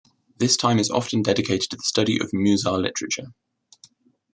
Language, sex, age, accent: English, male, 19-29, England English